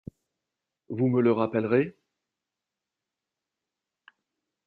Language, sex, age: French, male, 50-59